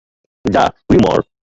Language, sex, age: Bengali, male, 19-29